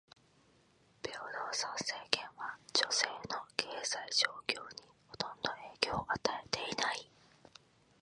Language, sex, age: Japanese, female, 19-29